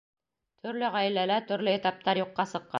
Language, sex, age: Bashkir, female, 40-49